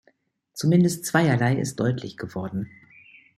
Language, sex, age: German, female, 50-59